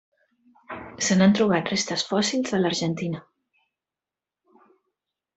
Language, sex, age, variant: Catalan, female, 50-59, Central